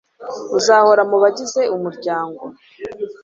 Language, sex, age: Kinyarwanda, female, 40-49